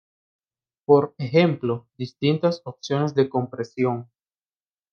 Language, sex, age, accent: Spanish, male, 19-29, América central